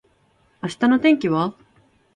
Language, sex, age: Japanese, female, 19-29